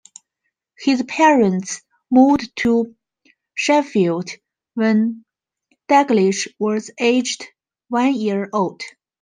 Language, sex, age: English, female, 30-39